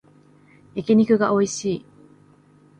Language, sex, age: Japanese, female, 19-29